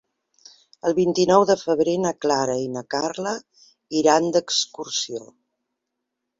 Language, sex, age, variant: Catalan, female, 50-59, Central